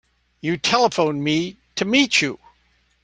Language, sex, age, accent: English, male, 70-79, United States English